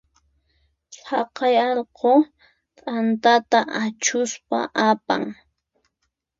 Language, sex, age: Puno Quechua, female, 30-39